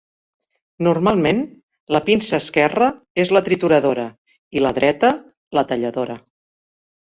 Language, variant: Catalan, Central